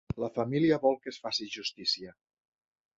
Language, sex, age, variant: Catalan, male, 60-69, Central